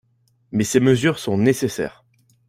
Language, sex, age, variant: French, male, 19-29, Français de métropole